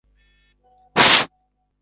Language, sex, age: Swahili, male, 30-39